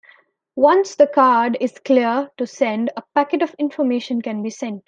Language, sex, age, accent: English, female, 19-29, India and South Asia (India, Pakistan, Sri Lanka)